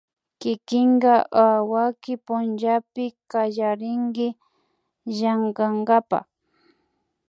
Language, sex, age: Imbabura Highland Quichua, female, under 19